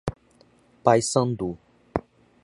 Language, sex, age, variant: Portuguese, male, 19-29, Portuguese (Brasil)